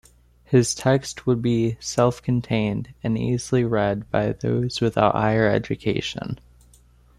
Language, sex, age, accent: English, male, under 19, United States English